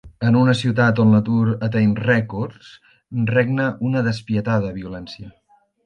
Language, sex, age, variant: Catalan, male, 40-49, Central